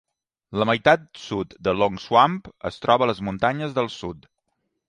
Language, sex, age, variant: Catalan, male, 40-49, Balear